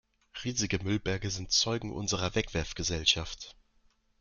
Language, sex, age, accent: German, male, 19-29, Deutschland Deutsch